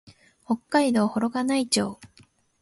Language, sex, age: Japanese, female, 19-29